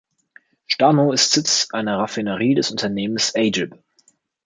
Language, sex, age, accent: German, male, under 19, Deutschland Deutsch